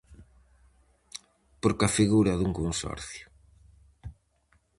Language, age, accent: Galician, 50-59, Central (gheada)